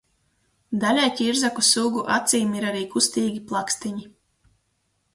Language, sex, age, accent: Latvian, female, 19-29, Vidus dialekts